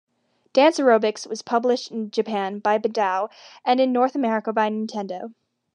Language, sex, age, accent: English, female, under 19, United States English